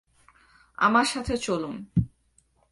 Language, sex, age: Bengali, female, 19-29